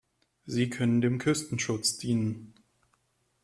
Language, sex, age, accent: German, male, 30-39, Deutschland Deutsch